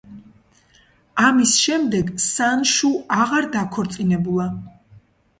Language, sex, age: Georgian, female, 30-39